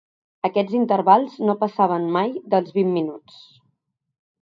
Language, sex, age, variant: Catalan, female, 30-39, Central